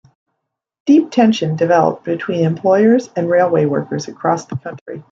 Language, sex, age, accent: English, female, 50-59, United States English